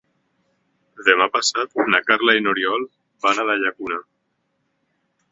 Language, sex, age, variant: Catalan, male, 19-29, Nord-Occidental